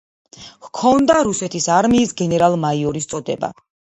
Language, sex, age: Georgian, female, 40-49